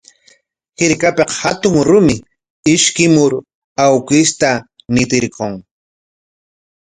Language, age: Corongo Ancash Quechua, 40-49